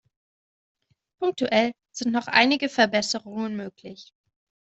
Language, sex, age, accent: German, female, 30-39, Deutschland Deutsch